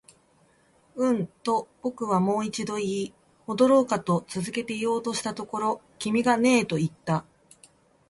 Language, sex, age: Japanese, female, 30-39